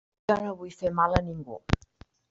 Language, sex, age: Catalan, female, 60-69